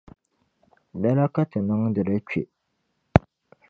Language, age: Dagbani, 19-29